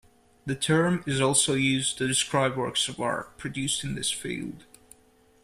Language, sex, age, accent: English, male, 19-29, Scottish English